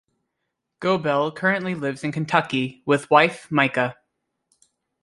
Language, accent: English, United States English